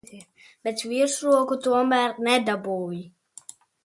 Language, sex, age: Latvian, female, 30-39